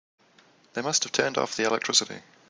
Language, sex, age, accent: English, male, 19-29, New Zealand English